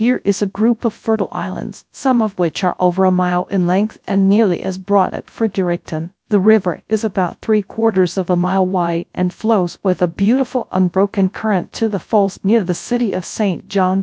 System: TTS, GradTTS